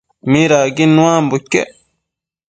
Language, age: Matsés, under 19